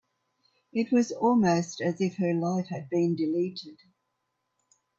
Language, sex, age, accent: English, female, 70-79, Australian English